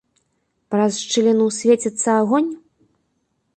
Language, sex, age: Belarusian, female, 19-29